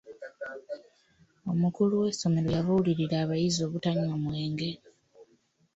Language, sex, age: Ganda, female, 19-29